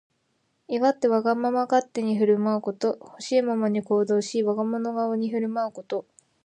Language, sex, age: Japanese, female, 19-29